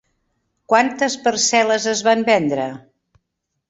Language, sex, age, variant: Catalan, female, 70-79, Central